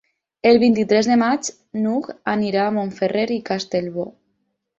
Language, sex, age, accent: Catalan, female, 19-29, valencià